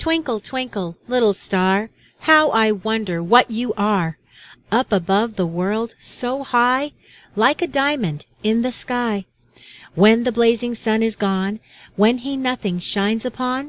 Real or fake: real